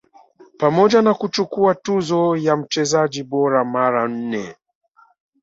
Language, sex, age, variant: Swahili, male, 40-49, Kiswahili cha Bara ya Tanzania